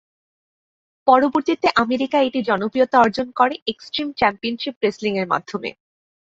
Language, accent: Bengali, প্রমিত বাংলা